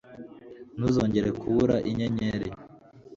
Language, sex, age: Kinyarwanda, male, 19-29